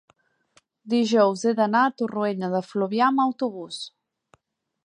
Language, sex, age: Catalan, female, 19-29